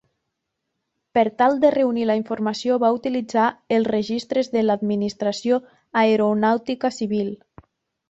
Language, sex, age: Catalan, female, 30-39